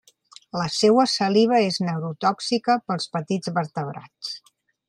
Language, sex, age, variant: Catalan, female, 50-59, Central